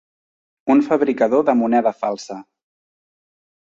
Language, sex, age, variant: Catalan, male, 30-39, Central